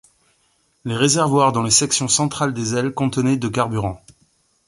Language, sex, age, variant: French, male, 40-49, Français de métropole